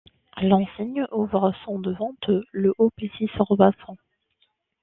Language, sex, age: French, female, 19-29